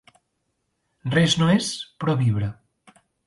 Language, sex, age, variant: Catalan, male, 30-39, Central